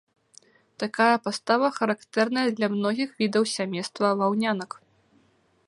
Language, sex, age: Belarusian, female, 19-29